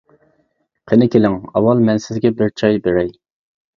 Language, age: Uyghur, 19-29